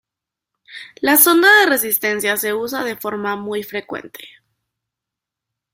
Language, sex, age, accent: Spanish, female, 19-29, México